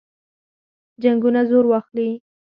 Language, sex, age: Pashto, female, under 19